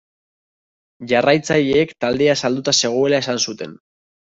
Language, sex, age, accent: Basque, male, 19-29, Mendebalekoa (Araba, Bizkaia, Gipuzkoako mendebaleko herri batzuk)